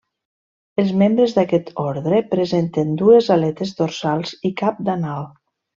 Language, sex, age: Catalan, female, 40-49